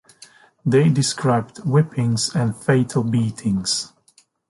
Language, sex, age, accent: English, male, 30-39, England English